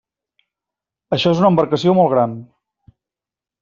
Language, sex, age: Catalan, male, 40-49